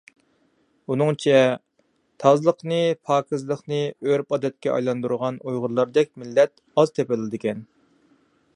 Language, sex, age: Uyghur, male, 30-39